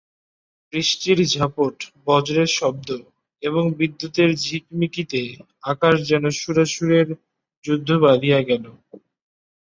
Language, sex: Bengali, male